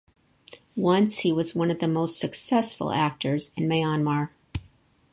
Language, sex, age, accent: English, female, 60-69, United States English